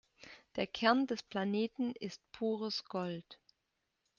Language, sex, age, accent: German, female, 19-29, Deutschland Deutsch